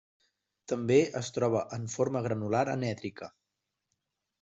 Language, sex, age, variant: Catalan, male, 19-29, Central